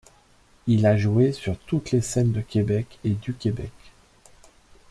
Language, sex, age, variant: French, male, 40-49, Français de métropole